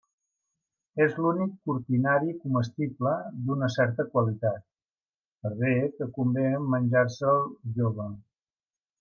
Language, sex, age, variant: Catalan, male, 60-69, Septentrional